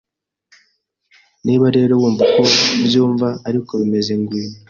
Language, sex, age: Kinyarwanda, male, 19-29